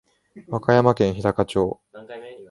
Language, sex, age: Japanese, male, 19-29